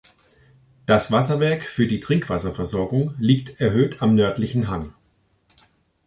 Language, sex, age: German, male, 50-59